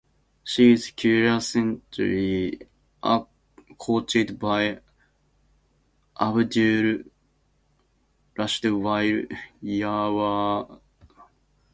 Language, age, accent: English, 19-29, United States English